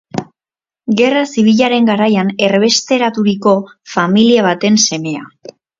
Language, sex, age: Basque, female, 19-29